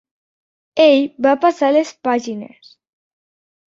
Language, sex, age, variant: Catalan, male, 40-49, Septentrional